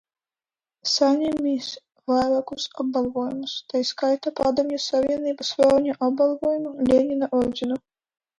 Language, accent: Latvian, Krievu